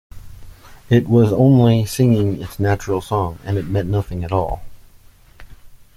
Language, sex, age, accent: English, male, 30-39, United States English